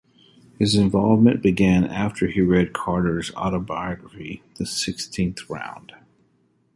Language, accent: English, United States English